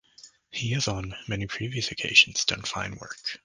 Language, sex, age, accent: English, male, 19-29, United States English